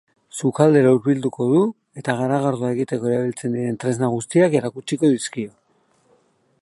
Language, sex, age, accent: Basque, male, 50-59, Mendebalekoa (Araba, Bizkaia, Gipuzkoako mendebaleko herri batzuk)